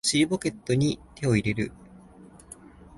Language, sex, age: Japanese, male, 19-29